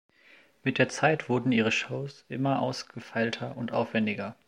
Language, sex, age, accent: German, male, 19-29, Deutschland Deutsch